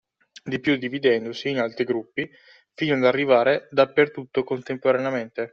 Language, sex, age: Italian, male, 19-29